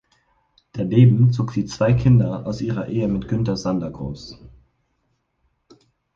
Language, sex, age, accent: German, male, 19-29, Deutschland Deutsch